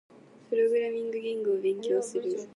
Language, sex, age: Japanese, female, 19-29